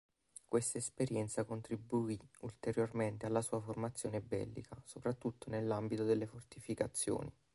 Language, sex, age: Italian, male, 19-29